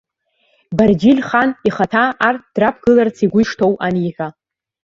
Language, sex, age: Abkhazian, female, under 19